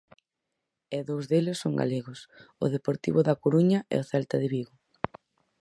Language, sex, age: Galician, female, 19-29